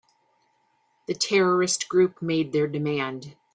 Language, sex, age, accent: English, female, 50-59, United States English